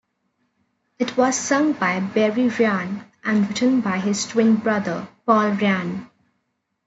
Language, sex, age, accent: English, female, 19-29, India and South Asia (India, Pakistan, Sri Lanka)